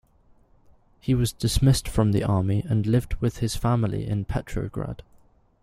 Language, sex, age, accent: English, male, 19-29, England English